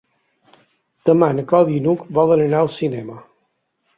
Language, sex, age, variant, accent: Catalan, male, 50-59, Balear, balear